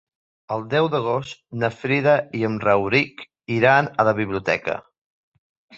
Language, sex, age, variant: Catalan, male, 40-49, Central